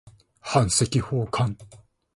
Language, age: Japanese, 19-29